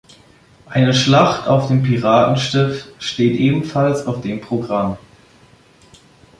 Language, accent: German, Deutschland Deutsch